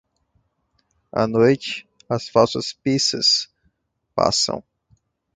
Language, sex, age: Portuguese, male, 19-29